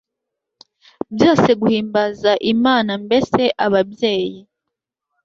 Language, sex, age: Kinyarwanda, female, 19-29